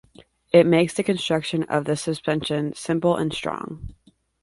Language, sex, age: English, female, 19-29